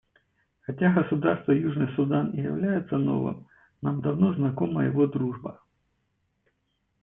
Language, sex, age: Russian, male, 40-49